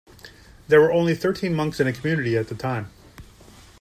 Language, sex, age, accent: English, male, 40-49, United States English